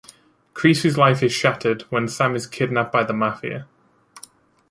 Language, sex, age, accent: English, male, 19-29, England English